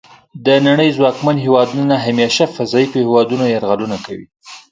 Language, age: Pashto, 19-29